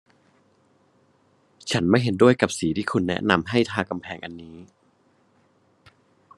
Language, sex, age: Thai, male, 19-29